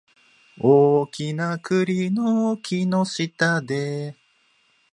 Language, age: Japanese, 19-29